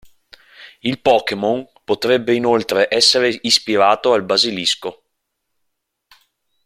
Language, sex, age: Italian, male, 30-39